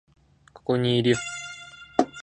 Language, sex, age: Japanese, male, 19-29